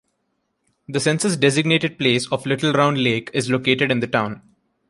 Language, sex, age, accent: English, male, under 19, India and South Asia (India, Pakistan, Sri Lanka)